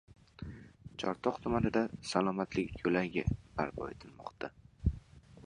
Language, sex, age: Uzbek, male, 19-29